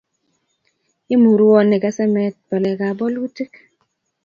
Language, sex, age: Kalenjin, female, 19-29